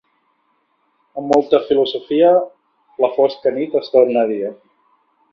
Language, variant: Catalan, Central